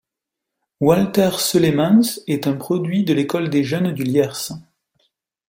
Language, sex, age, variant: French, male, 30-39, Français de métropole